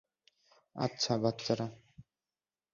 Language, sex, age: Bengali, male, 19-29